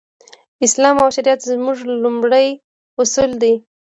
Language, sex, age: Pashto, female, 19-29